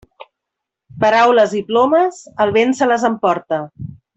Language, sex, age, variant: Catalan, female, 40-49, Central